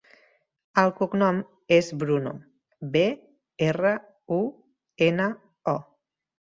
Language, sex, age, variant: Catalan, female, 30-39, Central